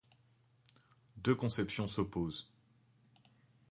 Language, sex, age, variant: French, male, 30-39, Français de métropole